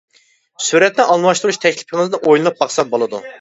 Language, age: Uyghur, 19-29